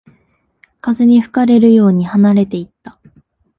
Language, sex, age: Japanese, female, 19-29